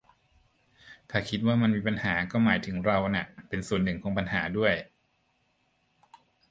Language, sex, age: Thai, male, 40-49